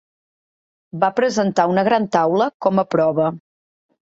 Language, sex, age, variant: Catalan, female, 40-49, Central